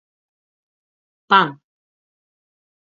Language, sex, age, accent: Galician, female, 40-49, Oriental (común en zona oriental)